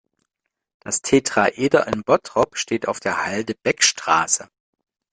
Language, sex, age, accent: German, female, 30-39, Deutschland Deutsch